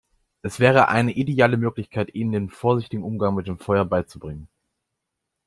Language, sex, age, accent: German, male, 19-29, Deutschland Deutsch